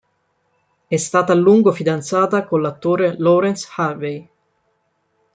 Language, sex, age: Italian, female, 30-39